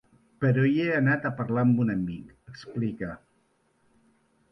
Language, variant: Catalan, Central